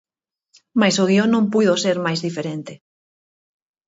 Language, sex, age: Galician, female, 40-49